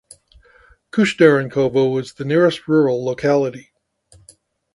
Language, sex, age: English, male, 60-69